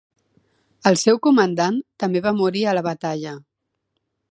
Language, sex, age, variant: Catalan, female, 40-49, Central